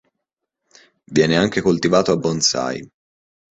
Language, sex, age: Italian, male, 19-29